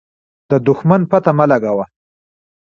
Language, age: Pashto, 40-49